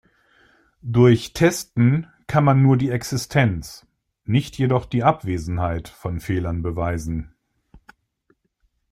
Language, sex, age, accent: German, male, 50-59, Deutschland Deutsch